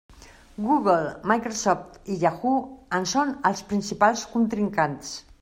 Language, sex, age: Catalan, female, 40-49